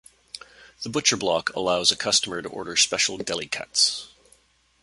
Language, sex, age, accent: English, male, 50-59, Canadian English